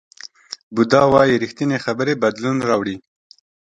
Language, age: Pashto, 30-39